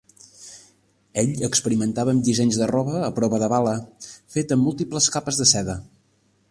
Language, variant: Catalan, Central